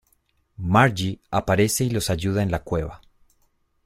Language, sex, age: Spanish, male, 19-29